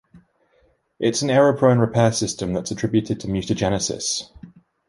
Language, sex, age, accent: English, male, 19-29, England English